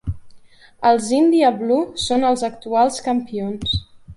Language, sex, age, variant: Catalan, female, 19-29, Central